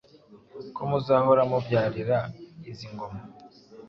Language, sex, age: Kinyarwanda, male, 19-29